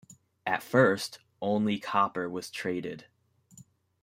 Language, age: English, 19-29